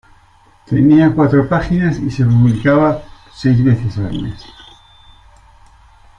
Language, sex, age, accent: Spanish, male, 60-69, España: Centro-Sur peninsular (Madrid, Toledo, Castilla-La Mancha)